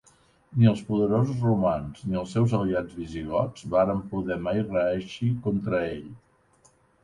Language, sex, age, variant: Catalan, male, 60-69, Central